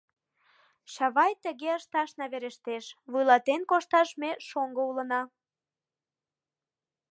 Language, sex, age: Mari, female, 19-29